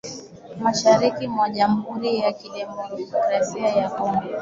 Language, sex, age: Swahili, female, 19-29